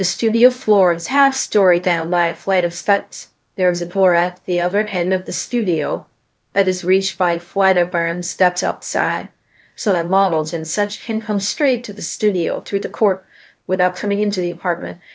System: TTS, VITS